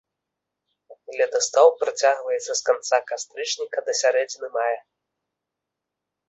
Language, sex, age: Belarusian, male, 30-39